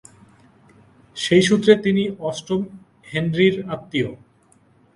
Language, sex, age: Bengali, male, 19-29